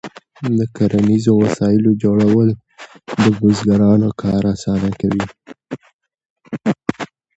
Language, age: Pashto, 19-29